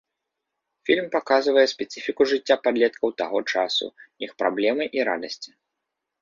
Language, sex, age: Belarusian, male, 30-39